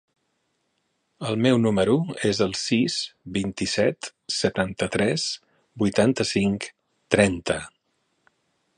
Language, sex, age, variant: Catalan, male, 40-49, Central